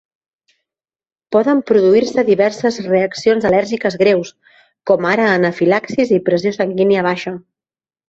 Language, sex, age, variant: Catalan, female, 30-39, Central